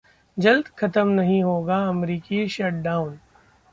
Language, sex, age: Hindi, male, 30-39